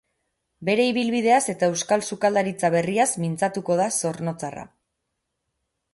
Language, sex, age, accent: Basque, female, 30-39, Erdialdekoa edo Nafarra (Gipuzkoa, Nafarroa)